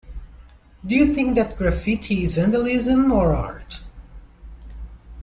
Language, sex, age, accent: English, male, 30-39, United States English